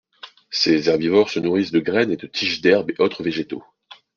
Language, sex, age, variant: French, male, 19-29, Français de métropole